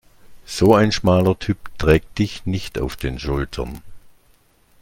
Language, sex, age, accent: German, male, 60-69, Deutschland Deutsch